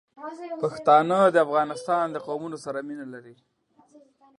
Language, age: Pashto, 30-39